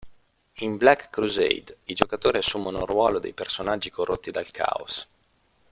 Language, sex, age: Italian, male, 30-39